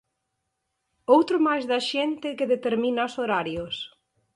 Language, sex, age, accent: Galician, female, 50-59, Normativo (estándar)